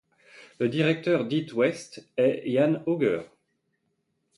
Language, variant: French, Français de métropole